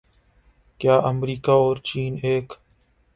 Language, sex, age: Urdu, male, 19-29